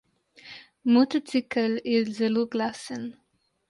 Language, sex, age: Slovenian, female, 19-29